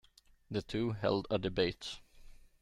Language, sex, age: English, male, 40-49